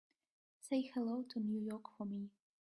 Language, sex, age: English, female, 19-29